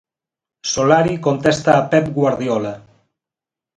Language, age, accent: Galician, 40-49, Atlántico (seseo e gheada)